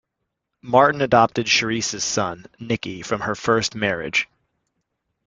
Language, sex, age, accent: English, male, 30-39, United States English